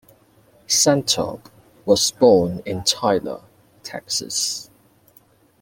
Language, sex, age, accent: English, male, 30-39, England English